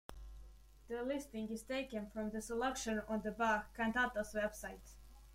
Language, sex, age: English, female, under 19